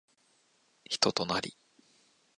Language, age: Japanese, 19-29